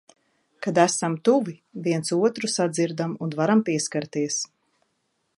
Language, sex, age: Latvian, female, 40-49